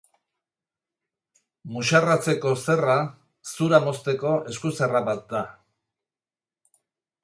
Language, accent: Basque, Erdialdekoa edo Nafarra (Gipuzkoa, Nafarroa)